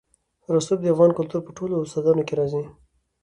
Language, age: Pashto, 19-29